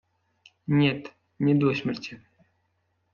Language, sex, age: Russian, male, 19-29